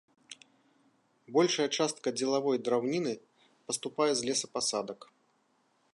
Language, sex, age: Belarusian, male, 40-49